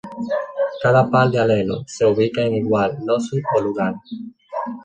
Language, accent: Spanish, Caribe: Cuba, Venezuela, Puerto Rico, República Dominicana, Panamá, Colombia caribeña, México caribeño, Costa del golfo de México